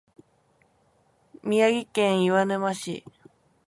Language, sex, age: Japanese, female, 19-29